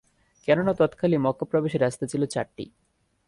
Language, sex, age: Bengali, male, 19-29